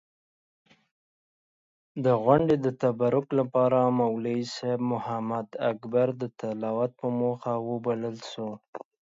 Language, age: Pashto, 19-29